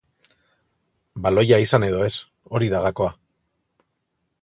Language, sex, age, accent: Basque, male, 40-49, Mendebalekoa (Araba, Bizkaia, Gipuzkoako mendebaleko herri batzuk)